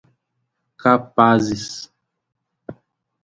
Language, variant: Portuguese, Portuguese (Brasil)